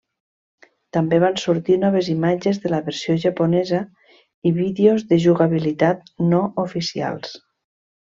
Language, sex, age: Catalan, female, 40-49